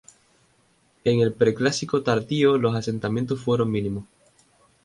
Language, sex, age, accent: Spanish, male, 19-29, España: Islas Canarias